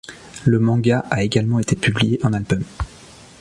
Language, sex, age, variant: French, male, 30-39, Français de métropole